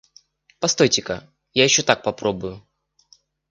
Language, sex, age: Russian, male, 19-29